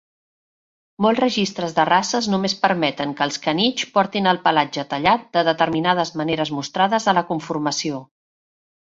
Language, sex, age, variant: Catalan, female, 40-49, Central